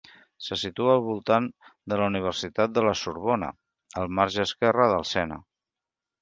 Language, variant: Catalan, Central